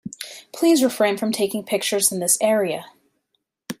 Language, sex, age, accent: English, female, 30-39, United States English